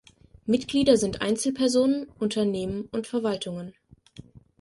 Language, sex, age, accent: German, female, 19-29, Deutschland Deutsch